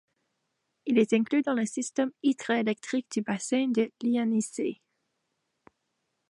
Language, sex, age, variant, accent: French, female, 19-29, Français d'Amérique du Nord, Français du Canada